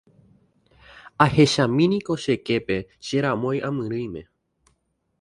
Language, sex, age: Guarani, male, 19-29